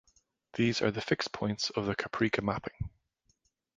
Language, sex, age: English, male, 30-39